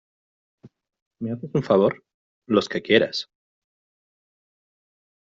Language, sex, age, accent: Spanish, male, 40-49, España: Norte peninsular (Asturias, Castilla y León, Cantabria, País Vasco, Navarra, Aragón, La Rioja, Guadalajara, Cuenca)